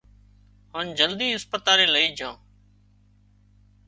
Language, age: Wadiyara Koli, 30-39